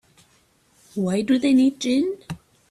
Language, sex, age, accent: English, female, 19-29, United States English